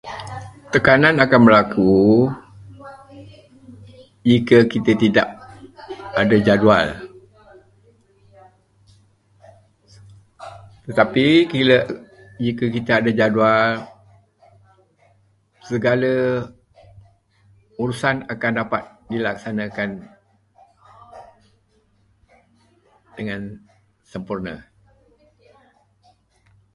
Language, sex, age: Malay, male, 70-79